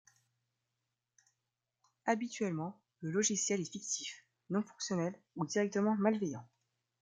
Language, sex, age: French, female, 19-29